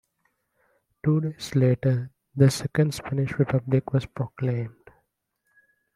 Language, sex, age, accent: English, male, 19-29, India and South Asia (India, Pakistan, Sri Lanka)